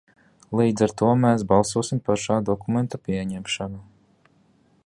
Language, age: Latvian, 19-29